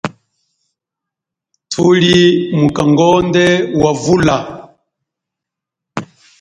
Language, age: Chokwe, 40-49